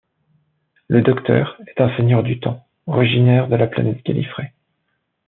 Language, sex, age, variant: French, male, 40-49, Français de métropole